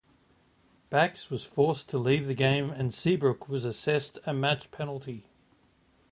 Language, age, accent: English, 40-49, Australian English